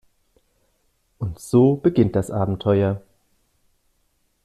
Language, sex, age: German, male, 30-39